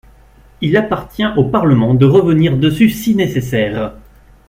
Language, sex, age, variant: French, male, 30-39, Français de métropole